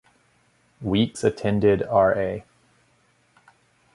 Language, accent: English, United States English